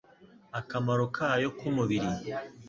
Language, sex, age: Kinyarwanda, male, 19-29